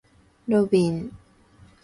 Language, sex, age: Japanese, female, 19-29